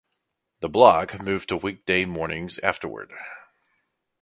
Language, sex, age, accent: English, male, 19-29, United States English